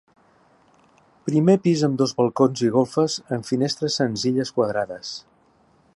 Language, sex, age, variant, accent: Catalan, male, 60-69, Central, central